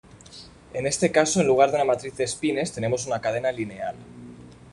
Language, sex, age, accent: Spanish, male, 19-29, España: Norte peninsular (Asturias, Castilla y León, Cantabria, País Vasco, Navarra, Aragón, La Rioja, Guadalajara, Cuenca)